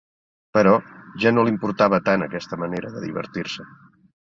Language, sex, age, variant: Catalan, male, 50-59, Central